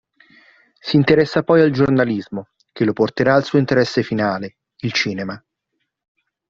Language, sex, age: Italian, male, 40-49